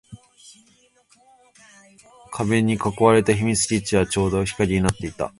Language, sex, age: Japanese, male, 19-29